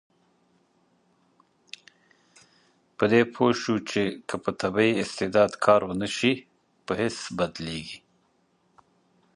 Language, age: Pashto, 50-59